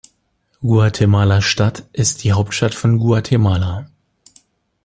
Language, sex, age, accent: German, male, 40-49, Deutschland Deutsch